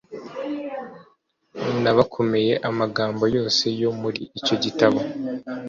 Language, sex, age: Kinyarwanda, male, 19-29